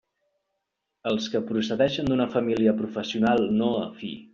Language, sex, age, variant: Catalan, male, 30-39, Central